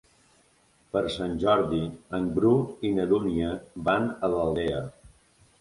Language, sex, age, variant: Catalan, male, 30-39, Balear